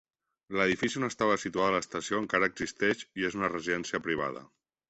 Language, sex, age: Catalan, male, 30-39